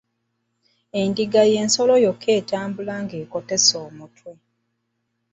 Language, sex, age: Ganda, female, 30-39